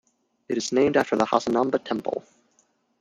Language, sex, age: English, male, 19-29